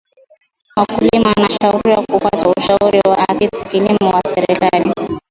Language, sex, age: Swahili, female, 19-29